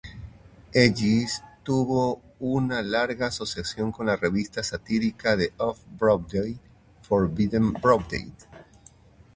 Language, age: Spanish, 50-59